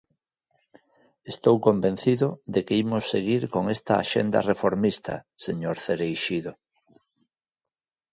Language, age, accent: Galician, 50-59, Normativo (estándar)